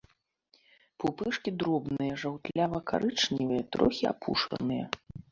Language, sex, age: Belarusian, female, 40-49